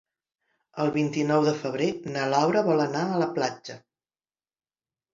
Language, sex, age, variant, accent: Catalan, female, 50-59, Central, central